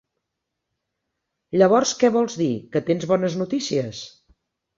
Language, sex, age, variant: Catalan, female, 60-69, Central